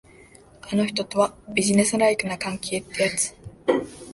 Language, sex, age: Japanese, female, 19-29